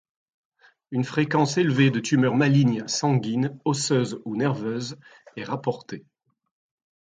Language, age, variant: French, 50-59, Français de métropole